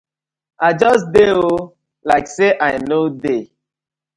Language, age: Nigerian Pidgin, 30-39